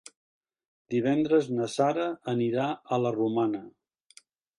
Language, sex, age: Catalan, male, 70-79